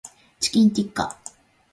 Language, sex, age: Japanese, female, 50-59